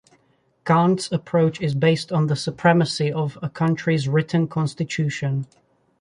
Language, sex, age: English, male, 19-29